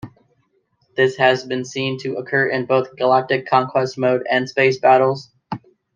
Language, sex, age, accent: English, male, 19-29, United States English